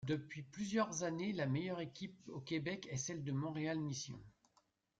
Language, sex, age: French, male, 40-49